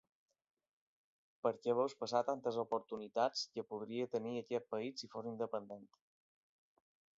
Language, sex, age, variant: Catalan, male, 30-39, Balear